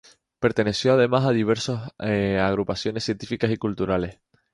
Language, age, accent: Spanish, 19-29, España: Islas Canarias